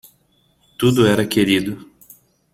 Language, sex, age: Portuguese, male, 19-29